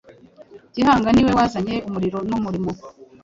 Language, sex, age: Kinyarwanda, female, 19-29